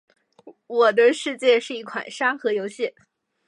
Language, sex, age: Chinese, female, 19-29